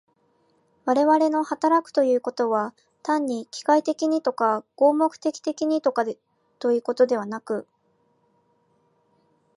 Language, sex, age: Japanese, female, 19-29